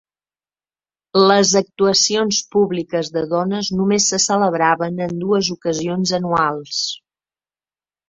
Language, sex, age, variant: Catalan, female, 60-69, Central